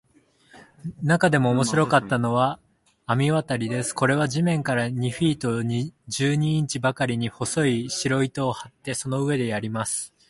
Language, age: Japanese, 19-29